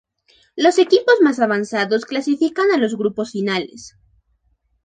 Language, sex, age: Spanish, female, 19-29